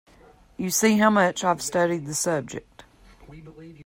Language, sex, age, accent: English, female, 50-59, United States English